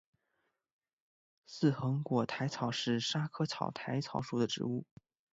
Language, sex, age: Chinese, male, 19-29